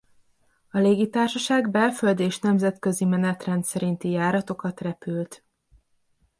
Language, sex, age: Hungarian, female, 19-29